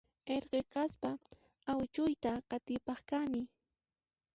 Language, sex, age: Puno Quechua, female, 19-29